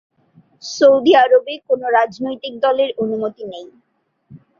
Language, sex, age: Bengali, female, 19-29